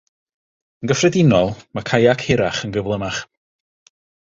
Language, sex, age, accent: Welsh, male, 30-39, Y Deyrnas Unedig Cymraeg